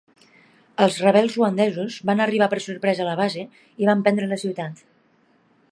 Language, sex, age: Catalan, female, 40-49